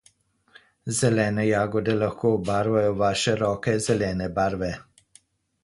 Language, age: Slovenian, 50-59